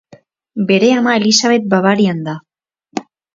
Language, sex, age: Basque, female, 19-29